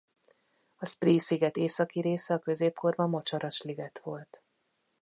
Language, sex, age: Hungarian, female, 40-49